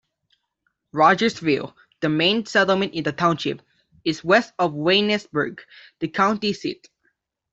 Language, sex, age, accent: English, male, under 19, Filipino